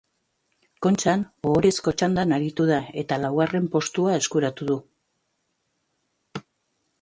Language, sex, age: Basque, female, 50-59